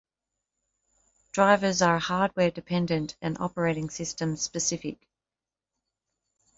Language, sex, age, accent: English, female, 40-49, Australian English